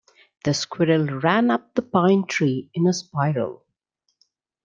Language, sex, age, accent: English, female, 40-49, India and South Asia (India, Pakistan, Sri Lanka)